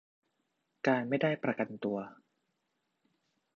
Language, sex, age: Thai, male, 30-39